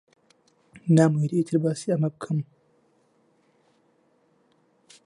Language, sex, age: Central Kurdish, male, 19-29